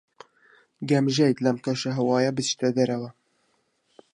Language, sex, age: Central Kurdish, male, 19-29